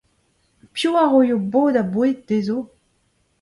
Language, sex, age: Breton, female, 50-59